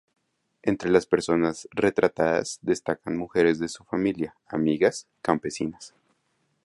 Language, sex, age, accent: Spanish, male, 19-29, Andino-Pacífico: Colombia, Perú, Ecuador, oeste de Bolivia y Venezuela andina